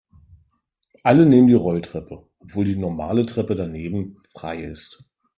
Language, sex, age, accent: German, male, 40-49, Deutschland Deutsch